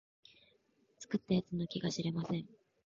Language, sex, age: Japanese, female, 19-29